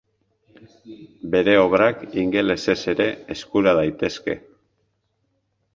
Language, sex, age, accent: Basque, male, 50-59, Mendebalekoa (Araba, Bizkaia, Gipuzkoako mendebaleko herri batzuk)